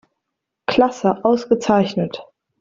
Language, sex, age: German, female, under 19